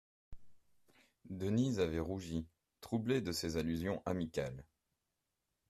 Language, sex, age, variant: French, male, 30-39, Français de métropole